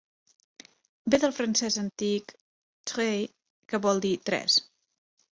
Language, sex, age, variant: Catalan, female, 30-39, Central